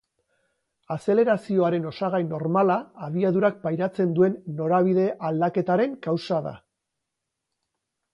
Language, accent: Basque, Mendebalekoa (Araba, Bizkaia, Gipuzkoako mendebaleko herri batzuk)